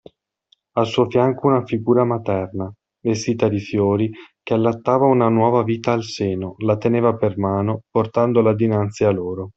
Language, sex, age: Italian, male, 40-49